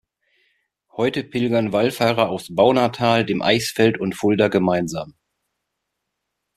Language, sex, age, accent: German, male, 30-39, Deutschland Deutsch